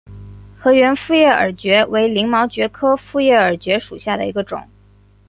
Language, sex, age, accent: Chinese, female, 19-29, 出生地：广东省